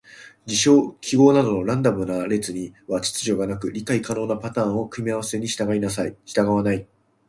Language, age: Japanese, 30-39